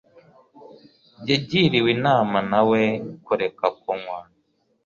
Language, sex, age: Kinyarwanda, male, 19-29